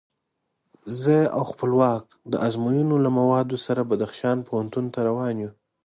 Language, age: Pashto, 19-29